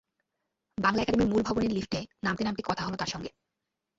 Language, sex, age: Bengali, female, 19-29